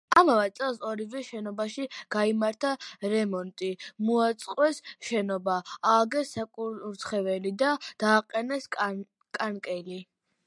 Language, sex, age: Georgian, female, under 19